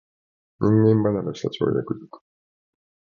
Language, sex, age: Japanese, male, 50-59